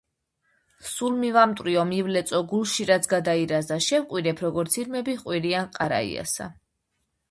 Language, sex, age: Georgian, female, 30-39